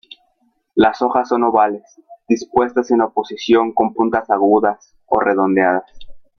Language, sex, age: Spanish, female, 19-29